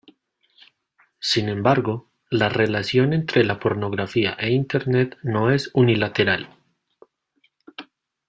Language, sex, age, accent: Spanish, male, 30-39, Andino-Pacífico: Colombia, Perú, Ecuador, oeste de Bolivia y Venezuela andina